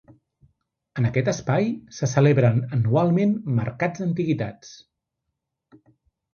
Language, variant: Catalan, Central